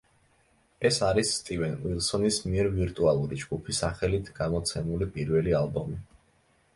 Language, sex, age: Georgian, male, 19-29